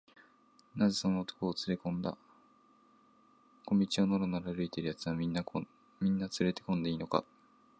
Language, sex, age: Japanese, male, 19-29